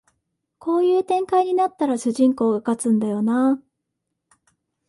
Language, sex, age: Japanese, female, 19-29